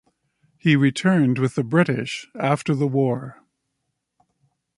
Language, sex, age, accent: English, male, 60-69, Canadian English